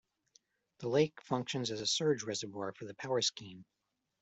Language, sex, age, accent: English, male, 40-49, United States English